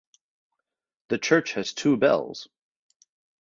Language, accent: English, United States English